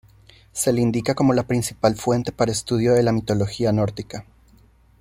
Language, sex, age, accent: Spanish, male, 19-29, México